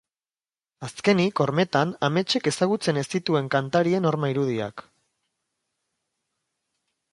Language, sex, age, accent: Basque, male, 19-29, Erdialdekoa edo Nafarra (Gipuzkoa, Nafarroa)